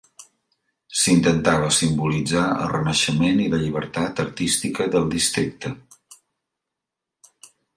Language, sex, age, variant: Catalan, male, 50-59, Central